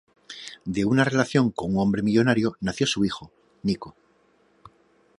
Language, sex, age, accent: Spanish, male, 40-49, España: Norte peninsular (Asturias, Castilla y León, Cantabria, País Vasco, Navarra, Aragón, La Rioja, Guadalajara, Cuenca)